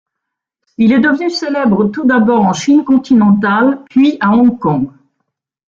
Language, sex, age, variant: French, female, 60-69, Français de métropole